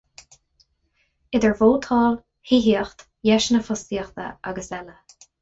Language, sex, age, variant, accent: Irish, female, 30-39, Gaeilge Chonnacht, Cainteoir líofa, ní ó dhúchas